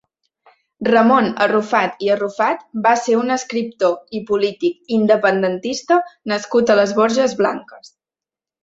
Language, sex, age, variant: Catalan, male, 19-29, Central